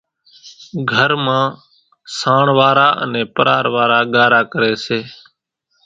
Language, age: Kachi Koli, 19-29